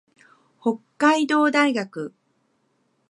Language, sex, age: Japanese, female, 50-59